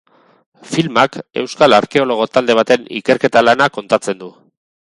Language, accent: Basque, Erdialdekoa edo Nafarra (Gipuzkoa, Nafarroa)